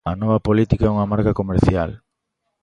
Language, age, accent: Galician, 30-39, Normativo (estándar)